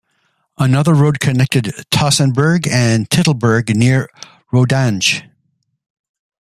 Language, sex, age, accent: English, male, 60-69, Canadian English